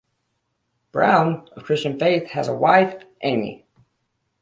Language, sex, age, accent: English, male, 19-29, Irish English